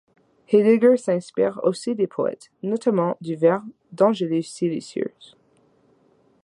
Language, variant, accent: French, Français d'Amérique du Nord, Français du Canada